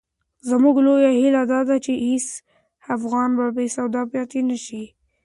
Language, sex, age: Pashto, male, 19-29